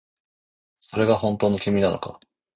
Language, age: Japanese, 30-39